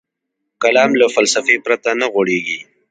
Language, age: Pashto, 30-39